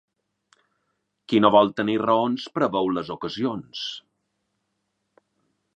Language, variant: Catalan, Balear